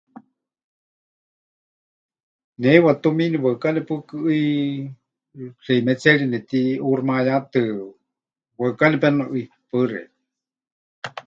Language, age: Huichol, 50-59